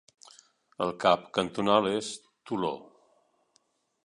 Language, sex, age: Catalan, male, 60-69